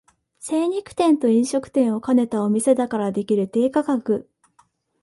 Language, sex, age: Japanese, female, 19-29